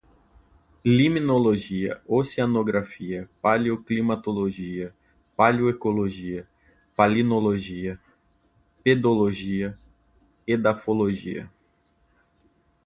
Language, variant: Portuguese, Portuguese (Brasil)